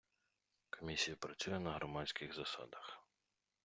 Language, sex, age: Ukrainian, male, 30-39